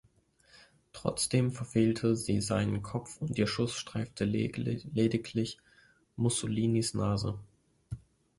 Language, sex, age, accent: German, male, 19-29, Deutschland Deutsch